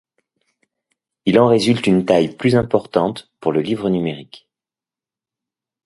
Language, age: French, 40-49